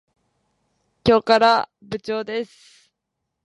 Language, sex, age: Japanese, female, 19-29